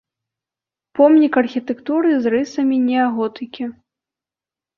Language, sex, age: Belarusian, female, under 19